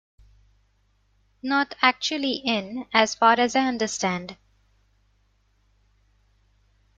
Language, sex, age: English, female, 19-29